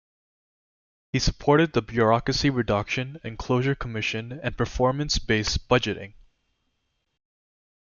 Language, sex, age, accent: English, male, 19-29, United States English